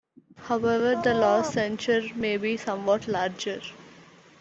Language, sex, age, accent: English, female, 19-29, India and South Asia (India, Pakistan, Sri Lanka)